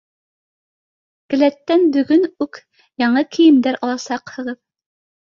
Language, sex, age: Bashkir, female, 50-59